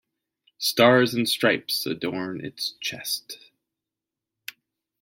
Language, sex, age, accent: English, male, 40-49, United States English